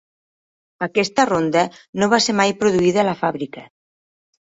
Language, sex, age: Catalan, female, 40-49